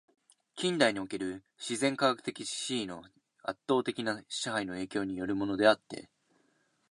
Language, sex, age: Japanese, male, under 19